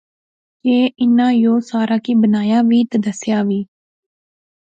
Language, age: Pahari-Potwari, 19-29